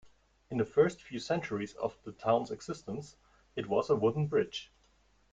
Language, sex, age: English, male, 30-39